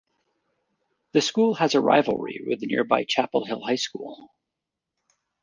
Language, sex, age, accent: English, male, 40-49, United States English